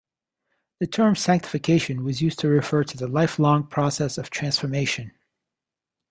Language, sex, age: English, male, 40-49